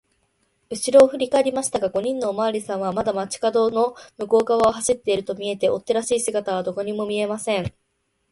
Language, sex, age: Japanese, female, 19-29